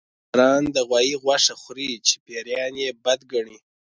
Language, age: Pashto, 19-29